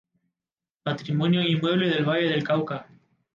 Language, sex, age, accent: Spanish, male, 19-29, América central